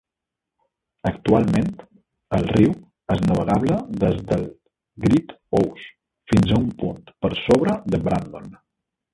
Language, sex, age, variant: Catalan, male, 40-49, Balear